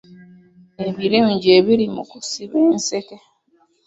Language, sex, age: Ganda, female, 30-39